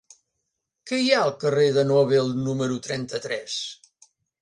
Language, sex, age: Catalan, male, 70-79